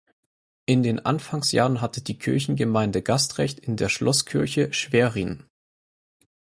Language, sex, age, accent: German, male, 19-29, Deutschland Deutsch